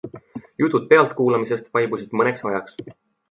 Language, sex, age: Estonian, male, 19-29